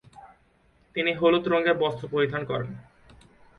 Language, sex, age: Bengali, male, 19-29